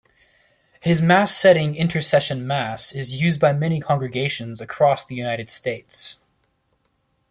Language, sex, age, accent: English, male, 30-39, United States English